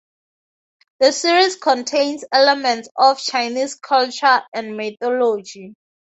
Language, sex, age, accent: English, female, 19-29, Southern African (South Africa, Zimbabwe, Namibia)